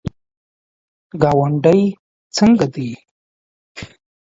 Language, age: Pashto, 19-29